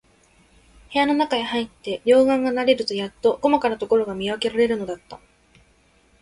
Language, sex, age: Japanese, female, 19-29